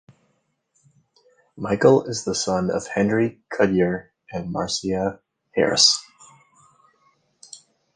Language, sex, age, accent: English, male, 30-39, United States English